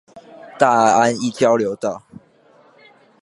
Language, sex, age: Chinese, male, under 19